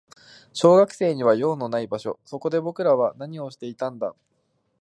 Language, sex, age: Japanese, male, 19-29